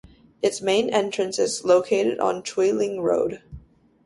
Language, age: English, 19-29